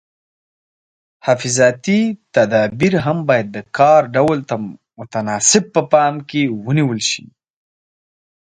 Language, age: Pashto, 19-29